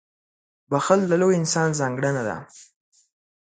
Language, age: Pashto, under 19